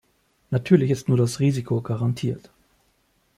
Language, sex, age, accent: German, male, 30-39, Österreichisches Deutsch